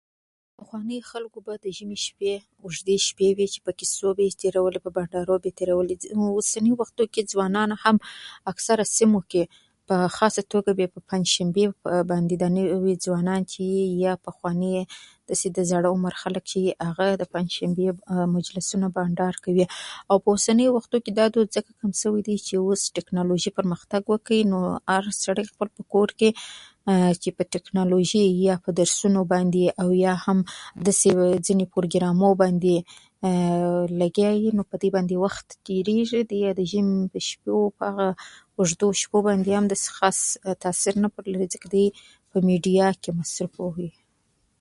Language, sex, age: Pashto, female, 19-29